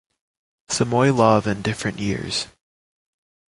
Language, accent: English, United States English